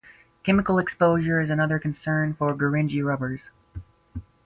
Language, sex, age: English, female, 19-29